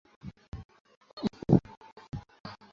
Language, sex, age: Bengali, male, 19-29